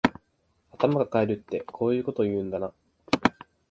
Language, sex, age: Japanese, male, 19-29